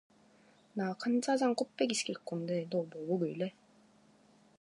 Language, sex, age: Korean, female, 19-29